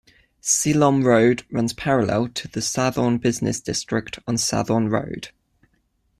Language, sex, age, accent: English, male, 19-29, England English